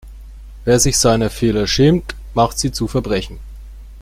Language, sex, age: German, male, 30-39